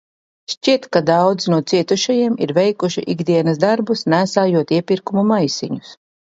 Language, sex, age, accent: Latvian, female, 40-49, Riga